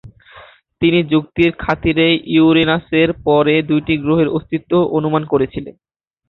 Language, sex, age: Bengali, male, under 19